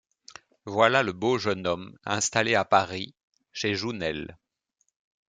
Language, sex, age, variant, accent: French, male, 40-49, Français d'Europe, Français de Belgique